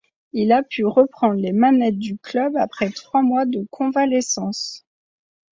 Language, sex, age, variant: French, female, 30-39, Français de métropole